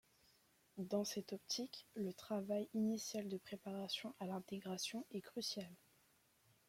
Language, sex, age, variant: French, female, under 19, Français de métropole